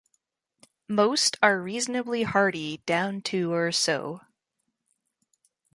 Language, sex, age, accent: English, female, 19-29, Canadian English